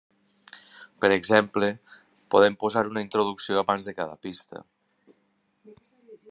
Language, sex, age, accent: Catalan, male, 40-49, valencià